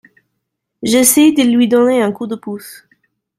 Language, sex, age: French, female, 30-39